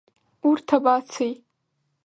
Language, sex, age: Abkhazian, female, under 19